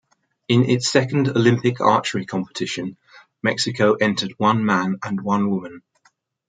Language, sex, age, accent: English, male, 60-69, England English